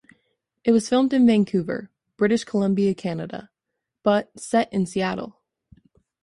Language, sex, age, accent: English, female, under 19, United States English